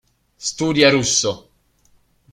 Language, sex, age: Italian, male, 19-29